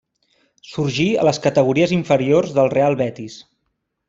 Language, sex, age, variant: Catalan, male, 30-39, Central